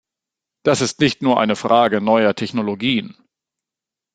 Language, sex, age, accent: German, male, 40-49, Deutschland Deutsch